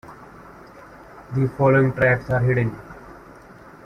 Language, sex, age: English, male, 19-29